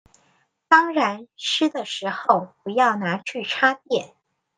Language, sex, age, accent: Chinese, female, 40-49, 出生地：臺中市